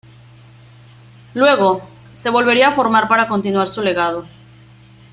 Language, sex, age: Spanish, female, 30-39